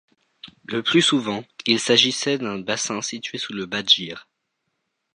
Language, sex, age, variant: French, male, under 19, Français de métropole